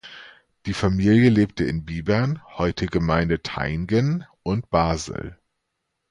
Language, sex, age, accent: German, male, 30-39, Deutschland Deutsch